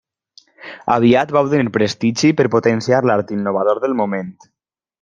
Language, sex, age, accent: Catalan, male, 19-29, valencià